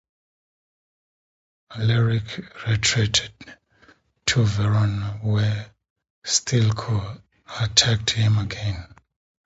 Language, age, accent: English, 40-49, Southern African (South Africa, Zimbabwe, Namibia)